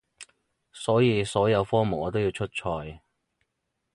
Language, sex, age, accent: Cantonese, male, 30-39, 广州音